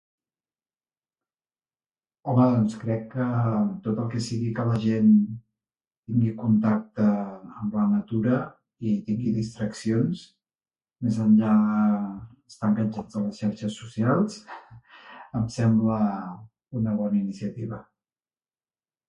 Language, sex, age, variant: Catalan, male, 50-59, Central